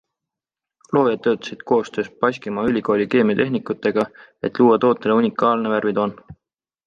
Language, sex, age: Estonian, male, 19-29